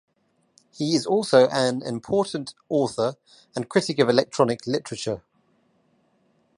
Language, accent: English, England English